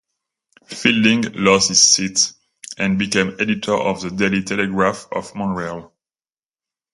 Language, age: English, 30-39